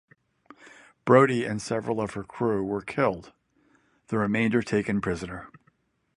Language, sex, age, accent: English, male, 60-69, United States English